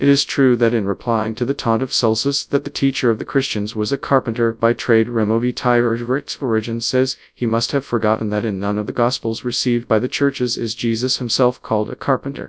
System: TTS, FastPitch